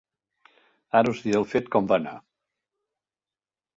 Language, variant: Catalan, Central